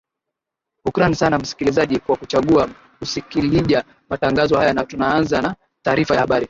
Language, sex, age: Swahili, male, 19-29